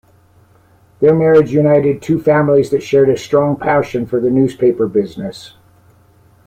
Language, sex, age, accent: English, male, 60-69, Canadian English